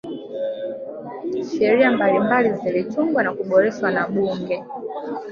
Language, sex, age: Swahili, female, 19-29